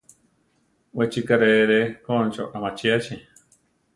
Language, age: Central Tarahumara, 30-39